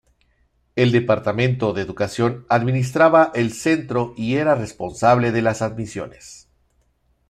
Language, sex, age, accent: Spanish, male, 50-59, México